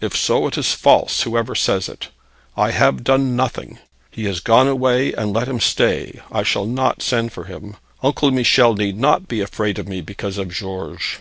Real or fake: real